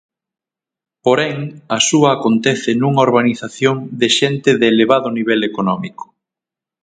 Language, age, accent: Galician, 30-39, Oriental (común en zona oriental); Normativo (estándar)